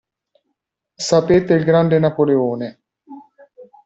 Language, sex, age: Italian, male, 30-39